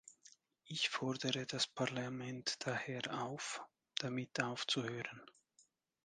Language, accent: German, Schweizerdeutsch